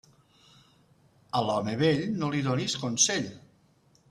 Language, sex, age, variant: Catalan, male, 40-49, Nord-Occidental